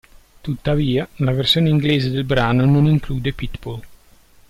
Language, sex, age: Italian, male, 40-49